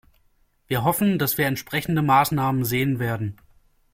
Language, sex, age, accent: German, male, 19-29, Deutschland Deutsch